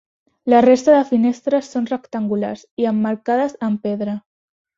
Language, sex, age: Catalan, female, under 19